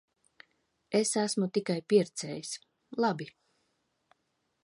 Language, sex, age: Latvian, female, 40-49